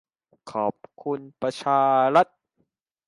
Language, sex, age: Thai, male, 19-29